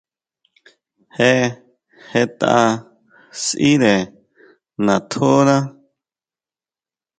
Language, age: Huautla Mazatec, 19-29